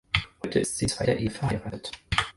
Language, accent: German, Deutschland Deutsch